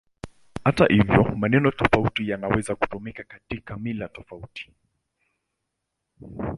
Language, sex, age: Swahili, male, 19-29